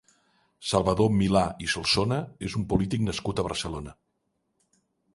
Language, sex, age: Catalan, male, 60-69